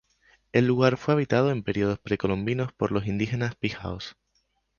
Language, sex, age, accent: Spanish, male, 19-29, España: Islas Canarias